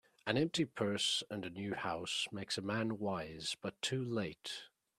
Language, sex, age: English, male, 19-29